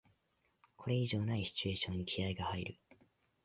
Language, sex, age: Japanese, male, 19-29